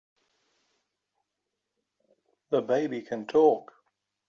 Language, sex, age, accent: English, male, 60-69, England English